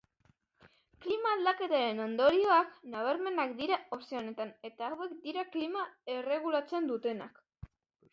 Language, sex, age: Basque, male, 40-49